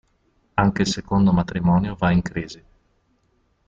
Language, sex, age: Italian, male, 40-49